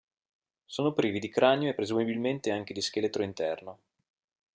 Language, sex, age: Italian, male, 30-39